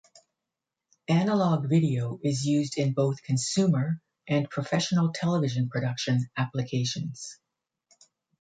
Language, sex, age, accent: English, female, 60-69, Canadian English